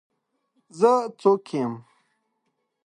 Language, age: Pashto, 19-29